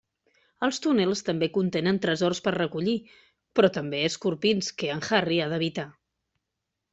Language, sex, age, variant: Catalan, female, 40-49, Central